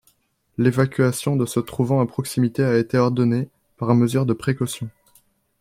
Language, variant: French, Français de métropole